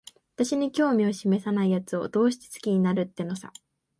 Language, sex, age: Japanese, female, 19-29